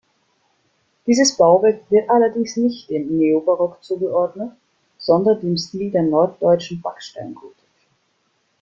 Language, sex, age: German, female, under 19